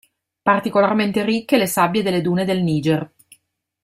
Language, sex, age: Italian, female, 40-49